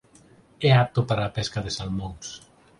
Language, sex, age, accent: Galician, male, 40-49, Normativo (estándar)